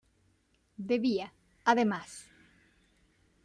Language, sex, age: Spanish, female, 30-39